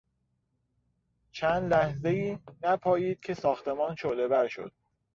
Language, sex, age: Persian, male, 30-39